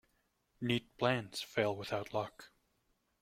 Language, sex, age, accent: English, male, 19-29, United States English